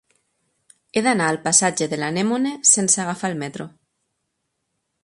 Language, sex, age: Catalan, female, 30-39